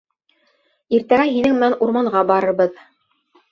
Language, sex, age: Bashkir, female, 30-39